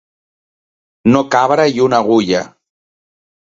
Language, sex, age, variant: Catalan, male, 40-49, Central